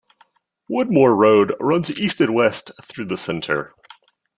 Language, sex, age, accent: English, male, 30-39, United States English